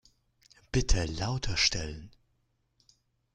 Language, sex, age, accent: German, male, under 19, Schweizerdeutsch